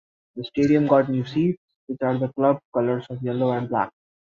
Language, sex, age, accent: English, male, 19-29, India and South Asia (India, Pakistan, Sri Lanka)